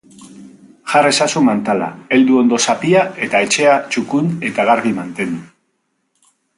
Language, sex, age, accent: Basque, male, 50-59, Mendebalekoa (Araba, Bizkaia, Gipuzkoako mendebaleko herri batzuk)